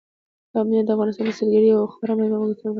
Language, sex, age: Pashto, female, 19-29